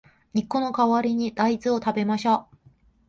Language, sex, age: Japanese, female, 19-29